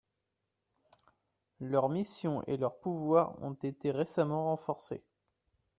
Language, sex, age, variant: French, male, 19-29, Français de métropole